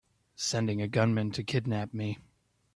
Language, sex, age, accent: English, male, 30-39, United States English